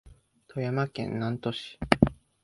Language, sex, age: Japanese, male, 19-29